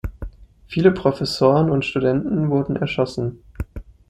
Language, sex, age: German, male, 19-29